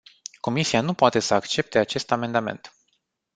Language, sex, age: Romanian, male, 30-39